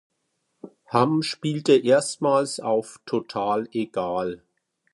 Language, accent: German, Deutschland Deutsch